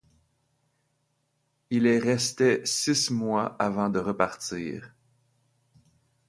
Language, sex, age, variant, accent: French, male, 30-39, Français d'Amérique du Nord, Français du Canada